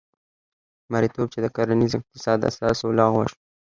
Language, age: Pashto, under 19